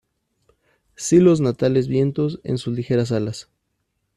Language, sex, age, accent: Spanish, male, 30-39, México